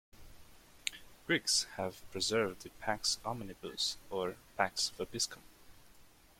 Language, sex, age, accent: English, male, 19-29, United States English